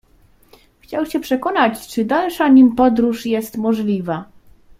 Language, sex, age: Polish, female, 19-29